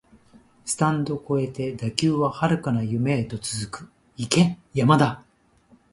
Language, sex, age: Japanese, male, 50-59